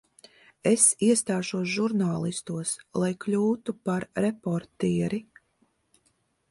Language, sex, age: Latvian, female, 40-49